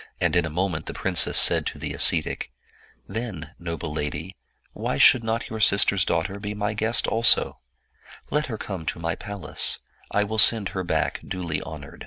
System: none